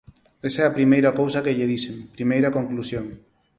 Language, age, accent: Galician, 30-39, Neofalante